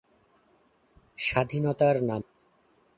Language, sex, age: Bengali, male, 30-39